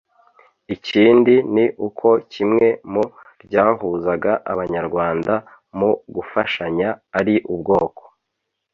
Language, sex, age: Kinyarwanda, male, 30-39